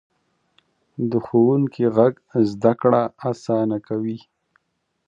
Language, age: Pashto, 30-39